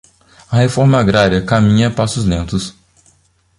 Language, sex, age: Portuguese, male, 19-29